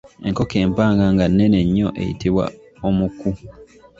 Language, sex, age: Ganda, male, 19-29